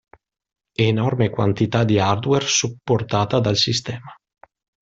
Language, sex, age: Italian, male, 30-39